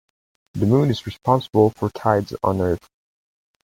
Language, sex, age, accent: English, male, under 19, Canadian English